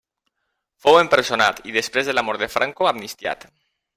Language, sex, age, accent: Catalan, male, 40-49, valencià